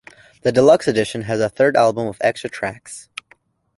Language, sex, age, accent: English, male, 19-29, United States English